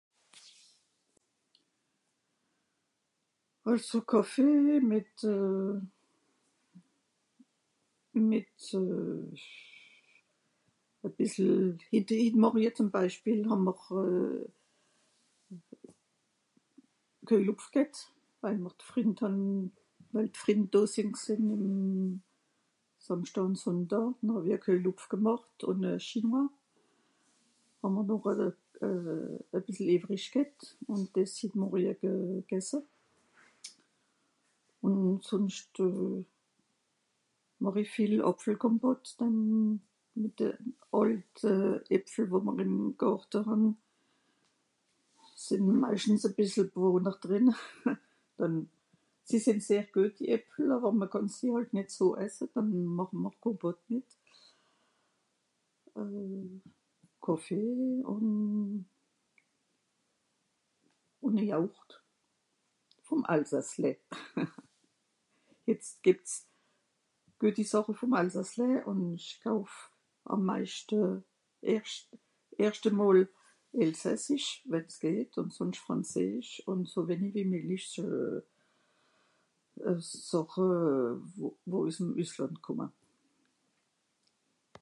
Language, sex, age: Swiss German, female, 60-69